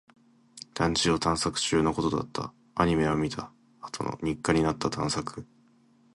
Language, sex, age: Japanese, male, 19-29